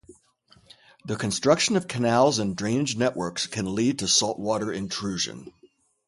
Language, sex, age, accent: English, male, 50-59, United States English